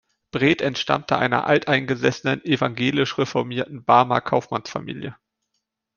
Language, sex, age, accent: German, male, 19-29, Deutschland Deutsch